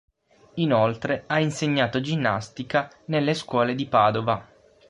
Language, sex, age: Italian, male, 19-29